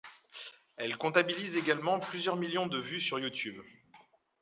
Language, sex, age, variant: French, male, 30-39, Français de métropole